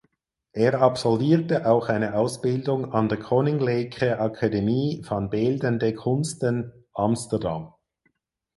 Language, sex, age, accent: German, male, 40-49, Schweizerdeutsch